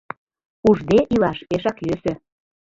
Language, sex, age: Mari, female, 40-49